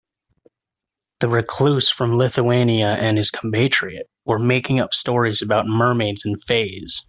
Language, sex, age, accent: English, male, 19-29, United States English